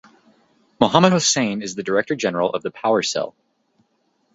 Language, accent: English, United States English